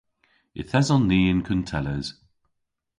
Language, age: Cornish, 50-59